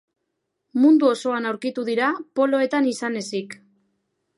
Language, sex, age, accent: Basque, female, 19-29, Mendebalekoa (Araba, Bizkaia, Gipuzkoako mendebaleko herri batzuk)